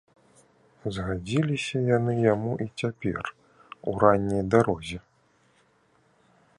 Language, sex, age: Belarusian, male, 30-39